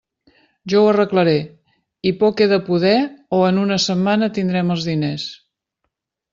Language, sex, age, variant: Catalan, female, 50-59, Central